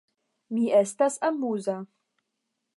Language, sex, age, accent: Esperanto, female, 19-29, Internacia